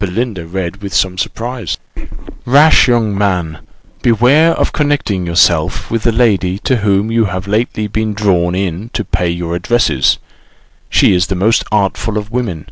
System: none